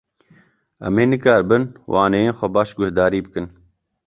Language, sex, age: Kurdish, male, 19-29